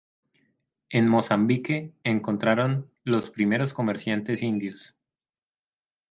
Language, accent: Spanish, Andino-Pacífico: Colombia, Perú, Ecuador, oeste de Bolivia y Venezuela andina